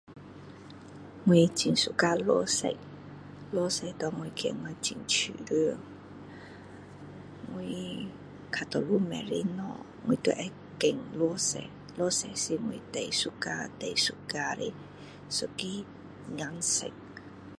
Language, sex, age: Min Dong Chinese, female, 40-49